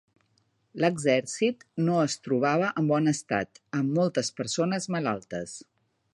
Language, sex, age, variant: Catalan, female, 50-59, Central